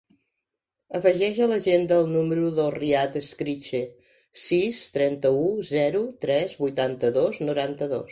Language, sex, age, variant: Catalan, female, 50-59, Central